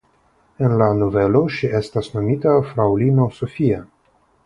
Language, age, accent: Esperanto, 30-39, Internacia